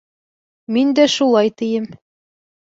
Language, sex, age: Bashkir, female, 19-29